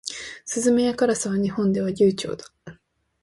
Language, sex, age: Japanese, female, 19-29